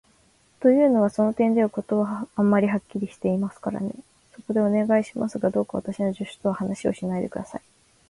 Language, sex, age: Japanese, female, 19-29